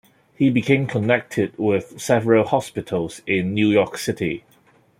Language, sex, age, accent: English, male, 30-39, Hong Kong English